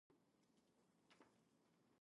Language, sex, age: English, female, 19-29